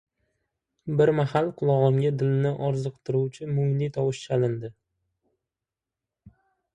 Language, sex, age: Uzbek, male, 19-29